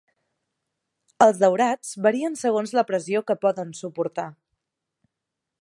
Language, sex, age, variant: Catalan, female, 19-29, Central